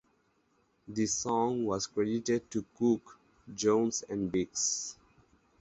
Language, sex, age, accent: English, male, 19-29, United States English